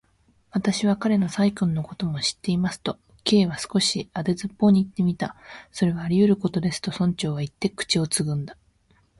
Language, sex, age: Japanese, female, 19-29